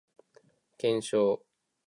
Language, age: Japanese, 30-39